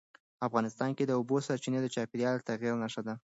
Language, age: Pashto, under 19